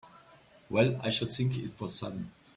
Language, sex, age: English, male, 30-39